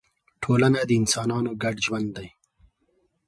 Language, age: Pashto, 30-39